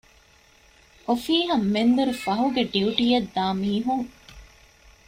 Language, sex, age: Divehi, female, 19-29